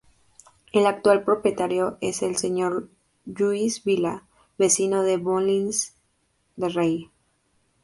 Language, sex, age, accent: Spanish, female, 19-29, México